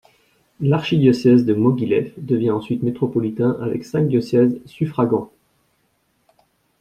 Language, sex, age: French, male, 30-39